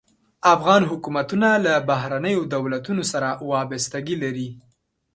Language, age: Pashto, 19-29